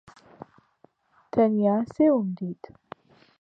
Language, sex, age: Central Kurdish, female, 30-39